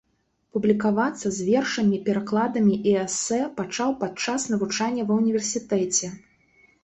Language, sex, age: Belarusian, female, 40-49